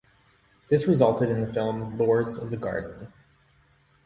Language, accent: English, Canadian English